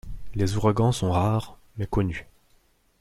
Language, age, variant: French, 30-39, Français de métropole